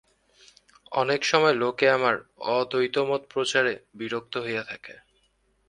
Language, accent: Bengali, শুদ্ধ